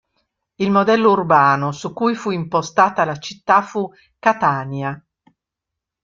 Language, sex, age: Italian, female, 70-79